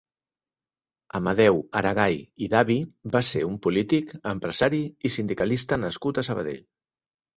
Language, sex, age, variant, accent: Catalan, male, 60-69, Central, Barcelonès